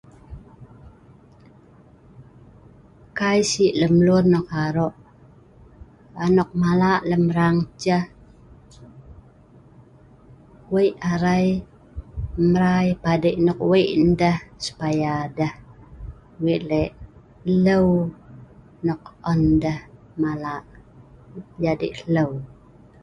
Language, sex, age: Sa'ban, female, 50-59